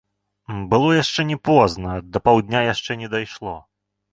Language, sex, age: Belarusian, male, 19-29